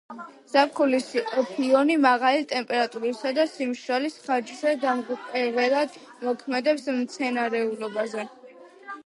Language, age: Georgian, under 19